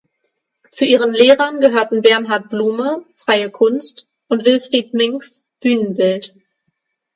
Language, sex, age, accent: German, female, 19-29, Deutschland Deutsch; Hochdeutsch